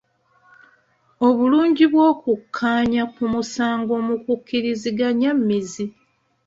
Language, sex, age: Ganda, female, 30-39